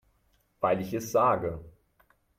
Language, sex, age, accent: German, male, 19-29, Deutschland Deutsch